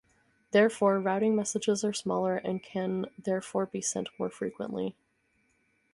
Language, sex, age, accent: English, female, 30-39, United States English